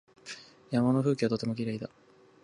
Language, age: Japanese, 19-29